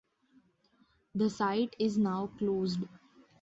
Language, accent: English, India and South Asia (India, Pakistan, Sri Lanka)